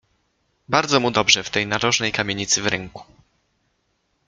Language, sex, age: Polish, male, 19-29